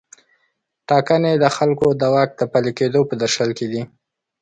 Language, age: Pashto, 19-29